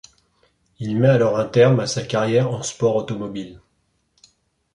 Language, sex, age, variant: French, male, 50-59, Français de métropole